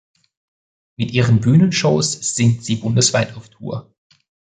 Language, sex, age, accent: German, male, 30-39, Österreichisches Deutsch